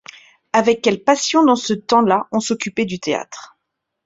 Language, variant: French, Français de métropole